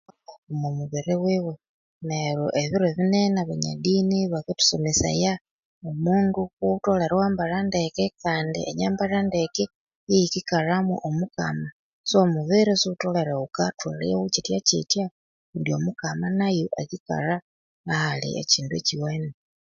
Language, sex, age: Konzo, female, 40-49